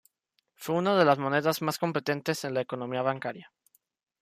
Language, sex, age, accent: Spanish, male, under 19, México